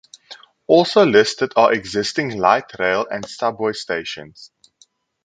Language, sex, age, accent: English, male, 19-29, Southern African (South Africa, Zimbabwe, Namibia)